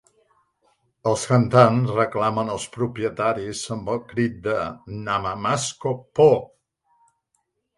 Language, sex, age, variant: Catalan, male, 70-79, Central